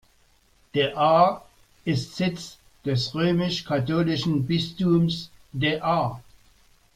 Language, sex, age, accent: German, male, 60-69, Deutschland Deutsch